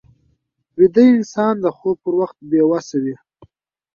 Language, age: Pashto, 30-39